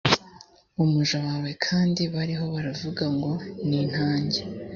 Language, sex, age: Kinyarwanda, female, 19-29